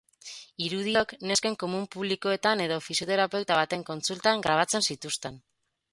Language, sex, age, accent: Basque, female, 30-39, Mendebalekoa (Araba, Bizkaia, Gipuzkoako mendebaleko herri batzuk)